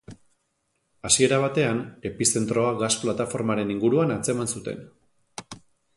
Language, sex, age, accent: Basque, male, 30-39, Erdialdekoa edo Nafarra (Gipuzkoa, Nafarroa)